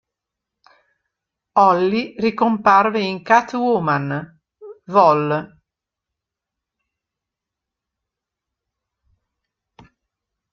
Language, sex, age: Italian, female, 70-79